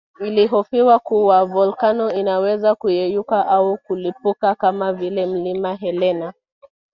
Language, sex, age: Swahili, female, 19-29